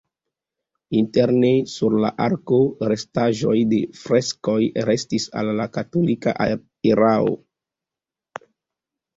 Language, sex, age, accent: Esperanto, male, 30-39, Internacia